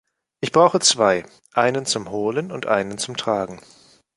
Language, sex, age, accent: German, male, 19-29, Deutschland Deutsch